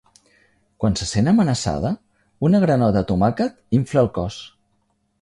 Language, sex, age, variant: Catalan, male, 50-59, Central